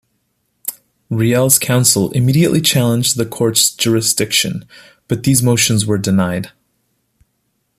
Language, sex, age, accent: English, male, 30-39, United States English